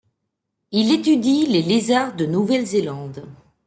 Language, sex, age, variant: French, female, 40-49, Français de métropole